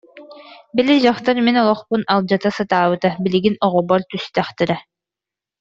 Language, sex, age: Yakut, female, under 19